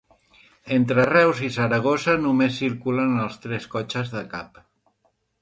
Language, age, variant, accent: Catalan, 50-59, Central, central